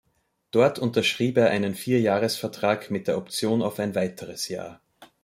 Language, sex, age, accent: German, male, 30-39, Österreichisches Deutsch